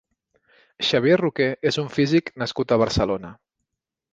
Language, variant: Catalan, Central